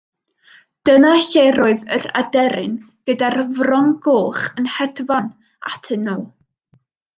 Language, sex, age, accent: Welsh, female, under 19, Y Deyrnas Unedig Cymraeg